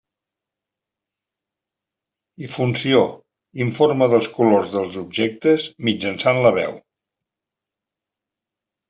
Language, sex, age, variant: Catalan, male, 70-79, Central